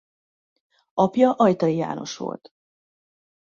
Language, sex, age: Hungarian, female, 19-29